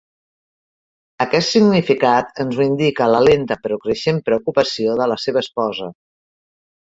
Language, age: Catalan, 60-69